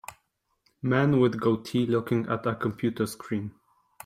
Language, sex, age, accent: English, male, 19-29, United States English